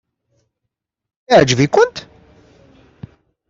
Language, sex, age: Kabyle, male, 30-39